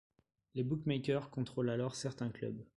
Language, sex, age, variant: French, male, 30-39, Français de métropole